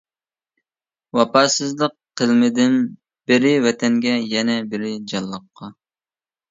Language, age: Uyghur, 30-39